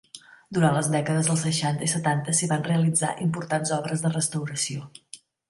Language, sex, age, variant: Catalan, female, 50-59, Central